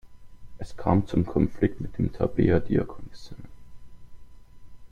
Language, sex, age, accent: German, male, under 19, Deutschland Deutsch